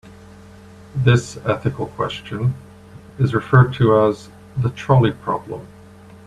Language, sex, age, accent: English, male, 50-59, Canadian English